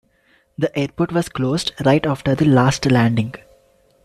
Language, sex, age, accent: English, male, 19-29, India and South Asia (India, Pakistan, Sri Lanka)